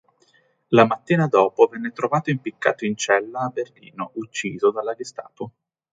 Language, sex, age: Italian, male, 19-29